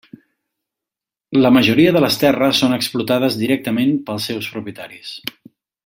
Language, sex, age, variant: Catalan, male, 50-59, Central